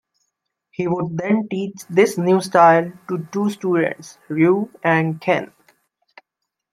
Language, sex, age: English, male, 19-29